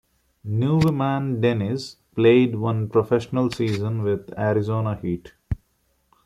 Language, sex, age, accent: English, male, 19-29, India and South Asia (India, Pakistan, Sri Lanka)